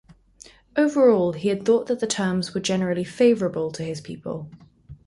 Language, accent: English, England English